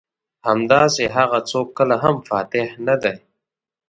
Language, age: Pashto, 19-29